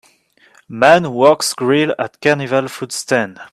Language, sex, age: English, male, 19-29